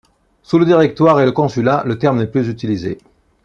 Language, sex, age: French, male, 40-49